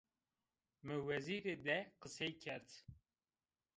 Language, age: Zaza, 30-39